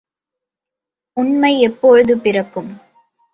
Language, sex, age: Tamil, female, under 19